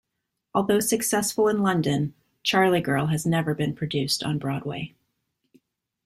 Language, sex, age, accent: English, female, 30-39, United States English